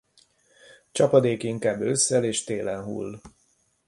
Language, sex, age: Hungarian, male, 50-59